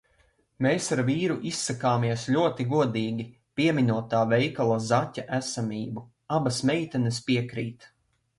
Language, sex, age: Latvian, male, 19-29